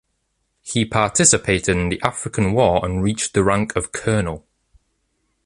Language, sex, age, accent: English, male, under 19, England English